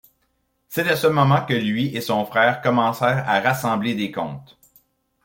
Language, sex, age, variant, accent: French, male, 40-49, Français d'Amérique du Nord, Français du Canada